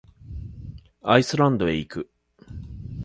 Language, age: Japanese, 40-49